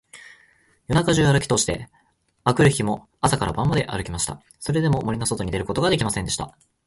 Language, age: Japanese, 19-29